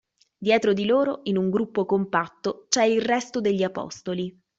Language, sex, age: Italian, female, 30-39